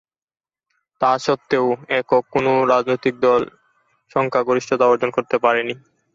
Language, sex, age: Bengali, male, 19-29